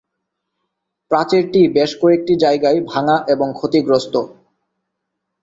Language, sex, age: Bengali, male, 19-29